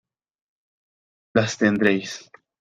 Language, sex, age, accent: Spanish, male, 19-29, Andino-Pacífico: Colombia, Perú, Ecuador, oeste de Bolivia y Venezuela andina